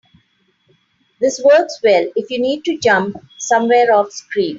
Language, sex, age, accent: English, female, 50-59, India and South Asia (India, Pakistan, Sri Lanka)